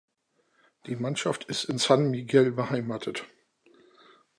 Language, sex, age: German, male, 40-49